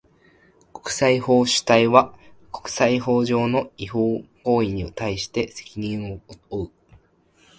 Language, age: Japanese, 19-29